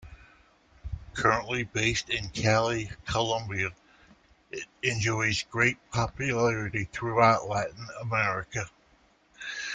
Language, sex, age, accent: English, male, 50-59, United States English